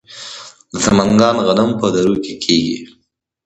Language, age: Pashto, 19-29